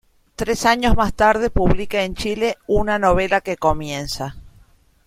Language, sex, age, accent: Spanish, female, 50-59, Rioplatense: Argentina, Uruguay, este de Bolivia, Paraguay